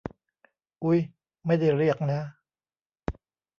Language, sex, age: Thai, male, 50-59